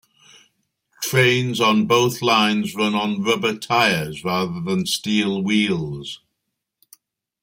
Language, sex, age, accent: English, male, 50-59, England English